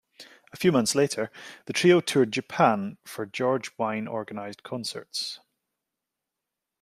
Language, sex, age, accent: English, male, 40-49, Scottish English